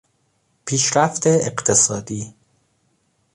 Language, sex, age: Persian, male, 19-29